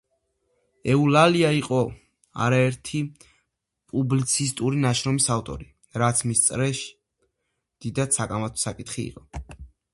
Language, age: Georgian, under 19